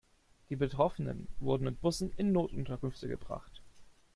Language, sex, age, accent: German, male, 30-39, Deutschland Deutsch